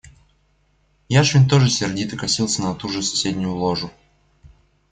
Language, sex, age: Russian, male, under 19